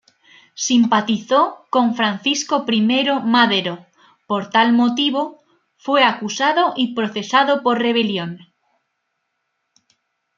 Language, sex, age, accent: Spanish, female, 19-29, España: Norte peninsular (Asturias, Castilla y León, Cantabria, País Vasco, Navarra, Aragón, La Rioja, Guadalajara, Cuenca)